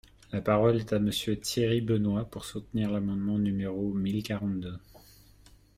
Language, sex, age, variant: French, male, 30-39, Français de métropole